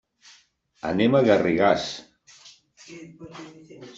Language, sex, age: Catalan, male, 50-59